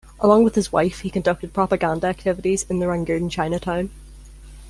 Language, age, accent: English, 19-29, Irish English